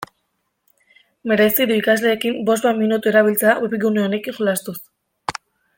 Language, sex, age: Basque, female, 19-29